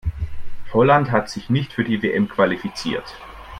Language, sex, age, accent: German, male, 19-29, Deutschland Deutsch